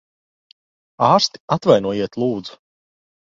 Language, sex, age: Latvian, male, 19-29